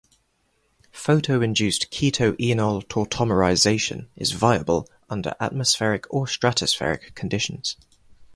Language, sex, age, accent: English, male, 19-29, England English